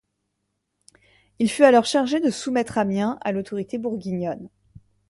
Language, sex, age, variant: French, female, 19-29, Français de métropole